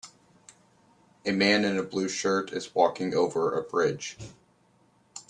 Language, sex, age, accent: English, male, 30-39, United States English